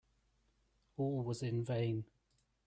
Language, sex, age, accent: English, male, 30-39, Welsh English